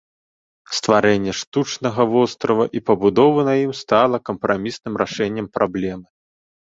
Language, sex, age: Belarusian, male, 19-29